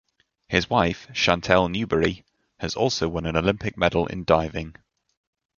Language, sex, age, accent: English, male, 19-29, England English